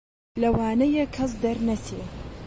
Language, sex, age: Central Kurdish, female, 19-29